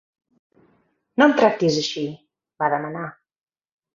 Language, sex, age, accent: Catalan, female, 30-39, Garrotxi